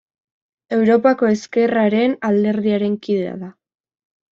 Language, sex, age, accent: Basque, female, under 19, Erdialdekoa edo Nafarra (Gipuzkoa, Nafarroa)